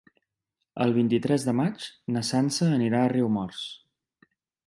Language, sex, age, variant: Catalan, male, 30-39, Central